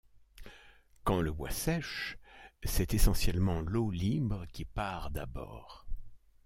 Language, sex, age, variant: French, male, 60-69, Français de métropole